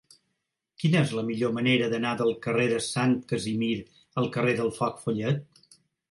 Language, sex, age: Catalan, male, 60-69